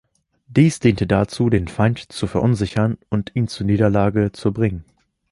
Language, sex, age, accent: German, male, 19-29, Deutschland Deutsch